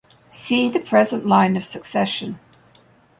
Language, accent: English, Canadian English